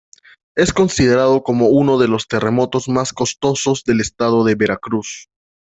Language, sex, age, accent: Spanish, male, 19-29, Andino-Pacífico: Colombia, Perú, Ecuador, oeste de Bolivia y Venezuela andina